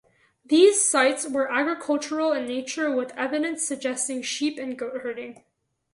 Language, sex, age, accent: English, female, under 19, United States English